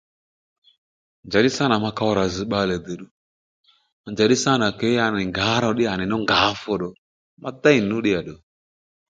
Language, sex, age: Lendu, male, 30-39